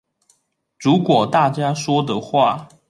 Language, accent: Chinese, 出生地：臺中市